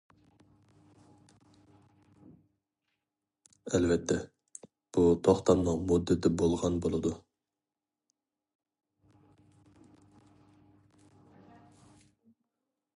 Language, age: Uyghur, 19-29